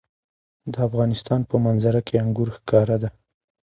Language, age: Pashto, 19-29